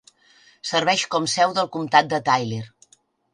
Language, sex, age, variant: Catalan, female, 50-59, Central